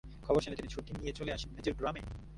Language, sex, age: Bengali, female, 19-29